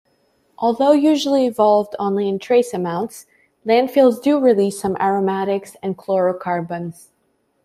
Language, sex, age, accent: English, female, 30-39, Canadian English